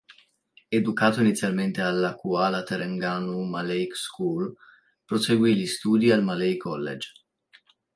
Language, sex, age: Italian, male, 19-29